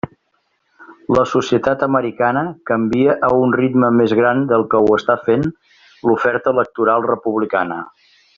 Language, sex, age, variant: Catalan, male, 60-69, Central